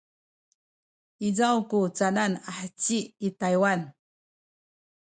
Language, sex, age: Sakizaya, female, 70-79